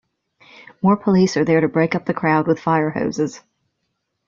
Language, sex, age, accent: English, female, 50-59, United States English